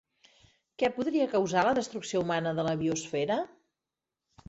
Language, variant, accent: Catalan, Central, central